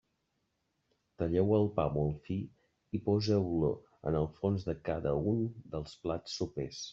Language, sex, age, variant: Catalan, male, 40-49, Balear